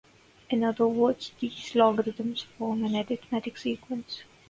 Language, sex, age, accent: English, female, 19-29, India and South Asia (India, Pakistan, Sri Lanka)